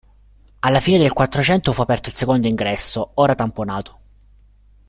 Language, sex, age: Italian, male, 30-39